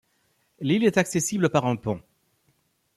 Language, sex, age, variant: French, male, 40-49, Français de métropole